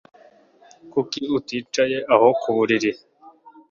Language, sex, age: Kinyarwanda, male, 19-29